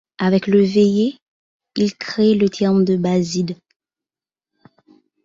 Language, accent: French, Français d’Haïti